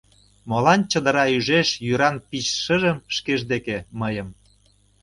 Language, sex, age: Mari, male, 60-69